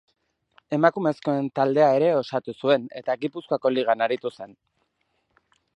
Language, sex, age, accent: Basque, male, 30-39, Mendebalekoa (Araba, Bizkaia, Gipuzkoako mendebaleko herri batzuk)